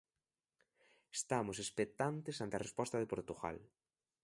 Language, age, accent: Galician, 19-29, Atlántico (seseo e gheada)